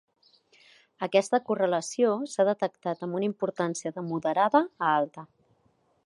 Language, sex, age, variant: Catalan, female, 40-49, Central